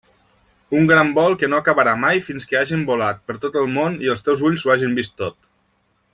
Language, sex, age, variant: Catalan, male, 30-39, Nord-Occidental